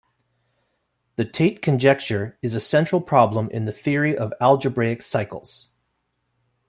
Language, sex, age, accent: English, male, 40-49, Canadian English